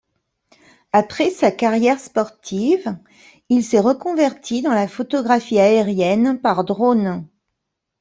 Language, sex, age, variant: French, female, 50-59, Français de métropole